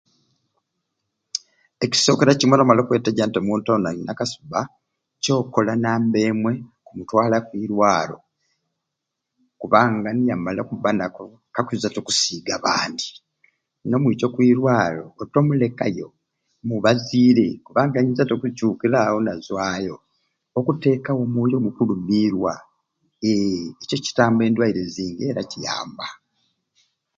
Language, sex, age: Ruuli, male, 70-79